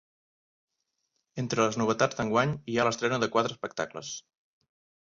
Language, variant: Catalan, Central